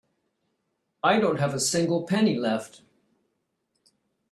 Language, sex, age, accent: English, male, 60-69, Canadian English